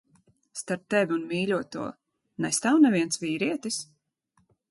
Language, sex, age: Latvian, female, 40-49